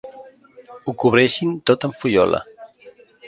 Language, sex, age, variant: Catalan, male, 40-49, Central